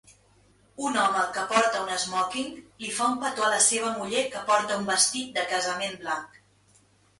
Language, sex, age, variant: Catalan, female, 30-39, Central